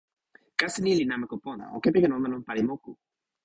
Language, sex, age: Toki Pona, male, 19-29